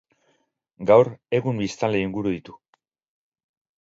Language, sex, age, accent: Basque, male, 50-59, Mendebalekoa (Araba, Bizkaia, Gipuzkoako mendebaleko herri batzuk)